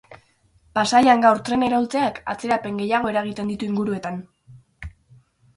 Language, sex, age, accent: Basque, female, under 19, Mendebalekoa (Araba, Bizkaia, Gipuzkoako mendebaleko herri batzuk)